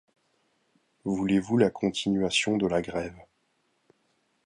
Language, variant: French, Français de métropole